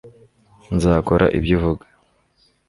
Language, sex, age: Kinyarwanda, male, 19-29